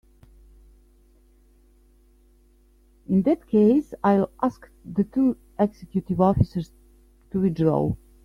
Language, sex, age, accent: English, female, 50-59, Australian English